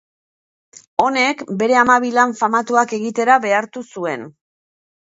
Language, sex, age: Basque, female, 50-59